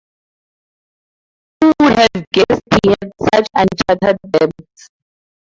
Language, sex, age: English, female, 19-29